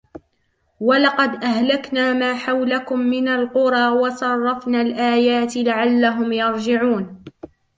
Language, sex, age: Arabic, female, 19-29